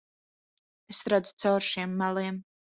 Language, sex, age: Latvian, female, 30-39